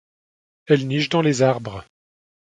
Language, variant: French, Français de métropole